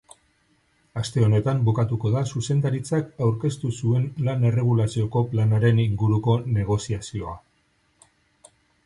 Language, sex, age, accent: Basque, male, 50-59, Mendebalekoa (Araba, Bizkaia, Gipuzkoako mendebaleko herri batzuk)